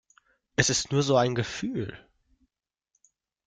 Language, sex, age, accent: German, male, 19-29, Deutschland Deutsch